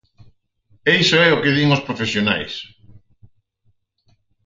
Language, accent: Galician, Atlántico (seseo e gheada)